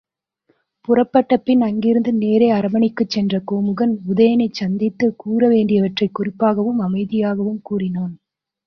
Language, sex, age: Tamil, female, 30-39